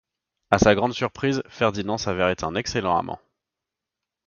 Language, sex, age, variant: French, male, 19-29, Français de métropole